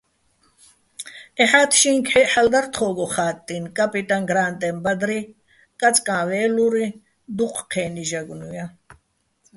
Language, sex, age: Bats, female, 60-69